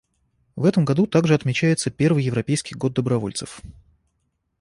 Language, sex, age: Russian, male, 30-39